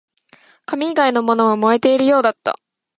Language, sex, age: Japanese, female, 19-29